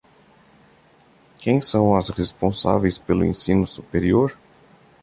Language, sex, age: Portuguese, male, 30-39